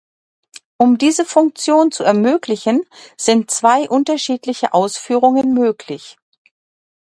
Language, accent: German, Deutschland Deutsch